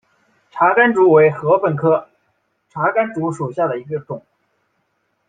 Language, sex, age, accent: Chinese, male, 19-29, 出生地：湖南省